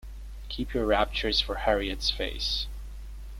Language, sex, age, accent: English, male, under 19, Canadian English